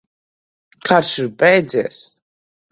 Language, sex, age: Latvian, female, 30-39